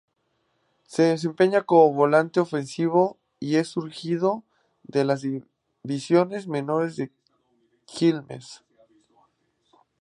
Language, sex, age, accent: Spanish, male, 19-29, México